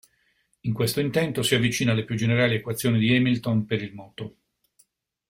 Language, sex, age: Italian, male, 60-69